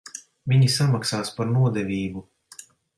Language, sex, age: Latvian, male, 40-49